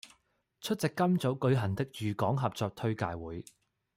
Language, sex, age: Cantonese, male, 19-29